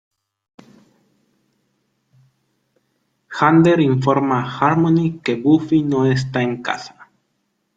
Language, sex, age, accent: Spanish, male, 19-29, México